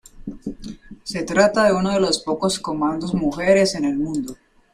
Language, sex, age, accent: Spanish, male, under 19, Andino-Pacífico: Colombia, Perú, Ecuador, oeste de Bolivia y Venezuela andina